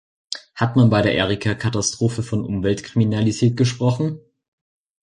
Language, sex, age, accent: German, male, under 19, Deutschland Deutsch